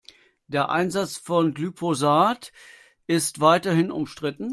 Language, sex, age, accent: German, male, 50-59, Deutschland Deutsch